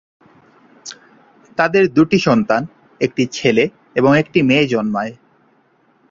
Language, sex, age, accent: Bengali, male, 19-29, প্রমিত